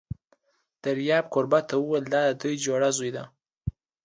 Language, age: Pashto, under 19